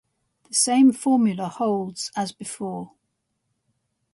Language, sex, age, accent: English, female, 60-69, England English